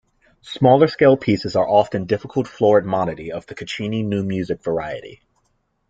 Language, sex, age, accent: English, male, 19-29, United States English